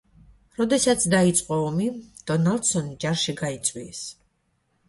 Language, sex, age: Georgian, female, 40-49